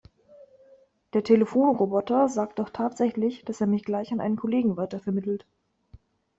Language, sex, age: German, female, 19-29